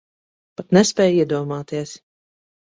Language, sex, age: Latvian, female, 30-39